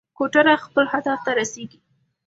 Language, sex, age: Pashto, female, under 19